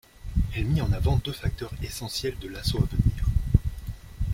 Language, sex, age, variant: French, male, 30-39, Français de métropole